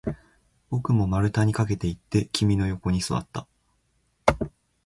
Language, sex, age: Japanese, male, 19-29